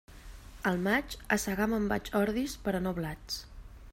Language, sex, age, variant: Catalan, female, 19-29, Central